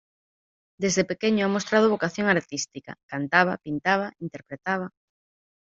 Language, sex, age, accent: Spanish, female, 30-39, España: Norte peninsular (Asturias, Castilla y León, Cantabria, País Vasco, Navarra, Aragón, La Rioja, Guadalajara, Cuenca)